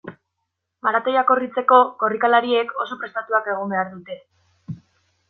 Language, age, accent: Basque, 19-29, Mendebalekoa (Araba, Bizkaia, Gipuzkoako mendebaleko herri batzuk)